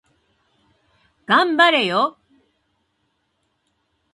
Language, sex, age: Japanese, female, 50-59